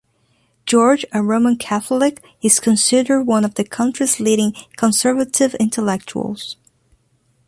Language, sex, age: English, female, 30-39